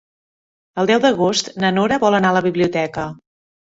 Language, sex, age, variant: Catalan, female, 40-49, Central